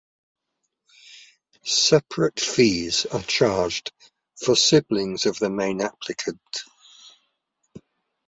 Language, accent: English, England English